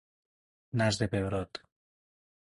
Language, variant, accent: Catalan, Nord-Occidental, nord-occidental